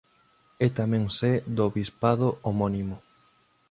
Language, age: Galician, 30-39